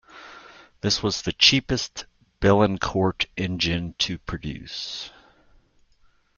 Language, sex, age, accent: English, male, 40-49, United States English